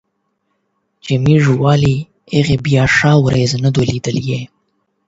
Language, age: Pashto, 19-29